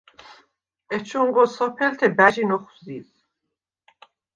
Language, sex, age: Svan, female, 50-59